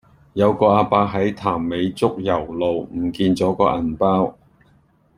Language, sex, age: Cantonese, male, 50-59